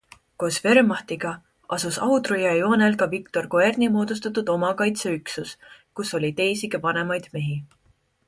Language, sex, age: Estonian, female, 19-29